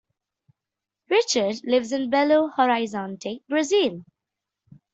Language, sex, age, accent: English, female, under 19, India and South Asia (India, Pakistan, Sri Lanka)